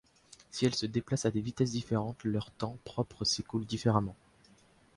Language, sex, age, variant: French, male, under 19, Français de métropole